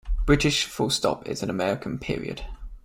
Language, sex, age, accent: English, male, 19-29, England English